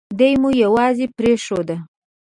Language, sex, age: Pashto, female, 19-29